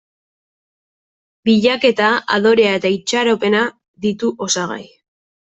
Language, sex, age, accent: Basque, female, 19-29, Mendebalekoa (Araba, Bizkaia, Gipuzkoako mendebaleko herri batzuk)